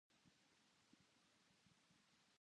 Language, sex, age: Japanese, female, under 19